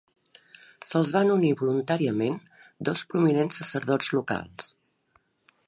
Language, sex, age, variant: Catalan, female, 50-59, Nord-Occidental